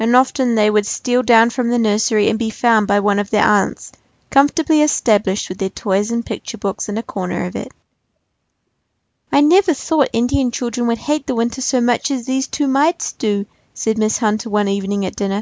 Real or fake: real